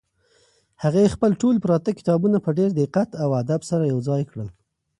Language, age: Pashto, 19-29